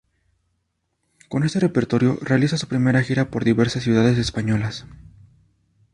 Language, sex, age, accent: Spanish, male, 19-29, México